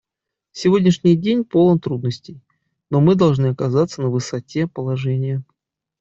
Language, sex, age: Russian, male, 30-39